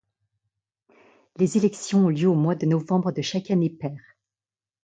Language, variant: French, Français de métropole